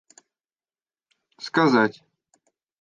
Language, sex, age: Russian, male, 30-39